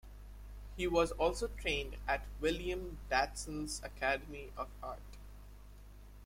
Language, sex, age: English, male, 19-29